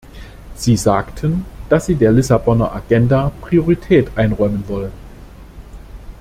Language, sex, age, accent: German, male, 40-49, Deutschland Deutsch